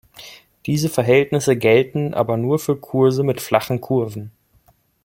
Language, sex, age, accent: German, male, 30-39, Deutschland Deutsch